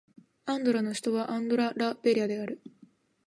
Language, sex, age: Japanese, female, 19-29